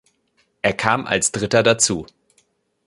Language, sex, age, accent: German, male, 19-29, Deutschland Deutsch